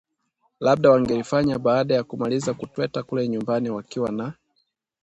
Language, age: Swahili, 19-29